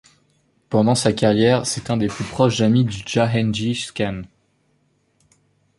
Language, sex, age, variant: French, male, 19-29, Français de métropole